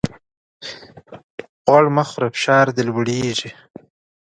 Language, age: Pashto, 19-29